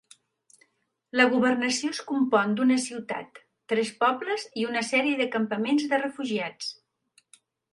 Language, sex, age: Catalan, female, 60-69